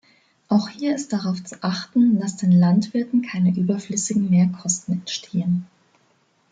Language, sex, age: German, female, 19-29